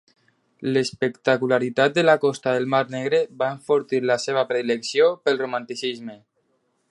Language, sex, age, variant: Catalan, male, under 19, Alacantí